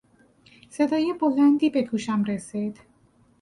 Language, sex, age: Persian, female, 40-49